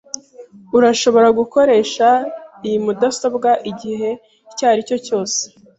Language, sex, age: Kinyarwanda, female, 19-29